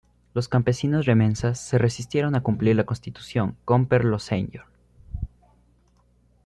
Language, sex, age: Spanish, male, under 19